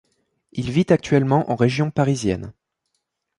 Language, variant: French, Français de métropole